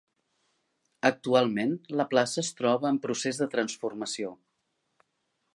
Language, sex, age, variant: Catalan, female, 50-59, Central